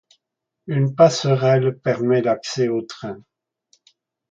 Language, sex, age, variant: French, male, 60-69, Français de métropole